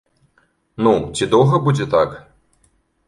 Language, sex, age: Belarusian, male, 19-29